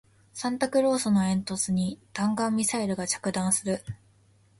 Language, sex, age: Japanese, female, 19-29